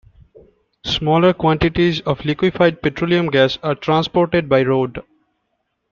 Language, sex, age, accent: English, male, 19-29, India and South Asia (India, Pakistan, Sri Lanka)